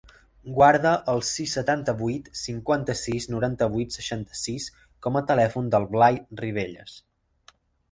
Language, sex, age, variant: Catalan, male, 19-29, Central